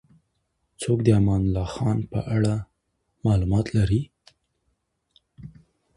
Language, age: Pashto, 30-39